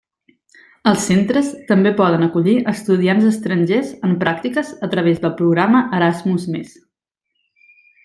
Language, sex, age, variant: Catalan, female, 19-29, Central